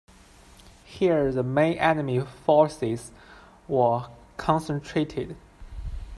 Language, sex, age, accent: English, male, 19-29, United States English